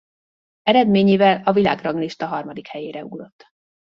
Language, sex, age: Hungarian, female, 40-49